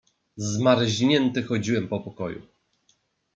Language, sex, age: Polish, male, 30-39